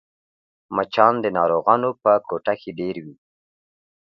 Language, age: Pashto, 30-39